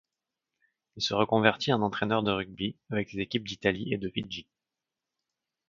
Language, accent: French, Français du Canada